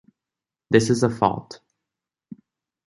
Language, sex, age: English, male, under 19